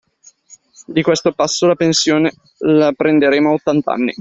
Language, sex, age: Italian, male, 19-29